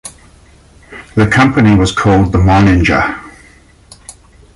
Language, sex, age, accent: English, male, 50-59, Australian English